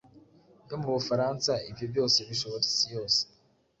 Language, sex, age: Kinyarwanda, male, 19-29